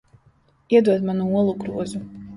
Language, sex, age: Latvian, female, 30-39